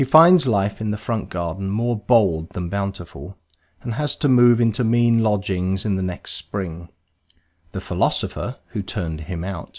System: none